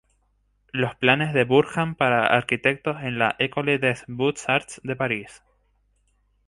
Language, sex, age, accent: Spanish, male, 19-29, España: Islas Canarias